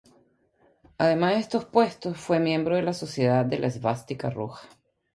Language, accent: Spanish, Caribe: Cuba, Venezuela, Puerto Rico, República Dominicana, Panamá, Colombia caribeña, México caribeño, Costa del golfo de México